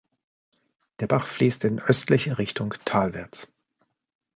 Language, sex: German, male